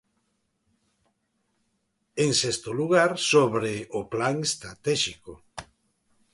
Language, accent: Galician, Central (gheada); Normativo (estándar)